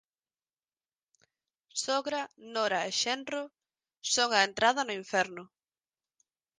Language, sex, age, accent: Galician, female, 19-29, Normativo (estándar)